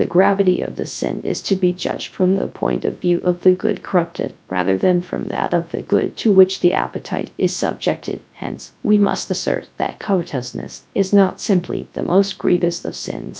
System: TTS, GradTTS